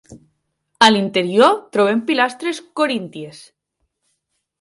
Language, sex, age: Catalan, male, under 19